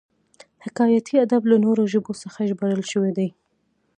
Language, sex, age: Pashto, female, 19-29